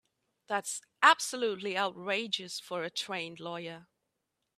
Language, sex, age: English, female, 40-49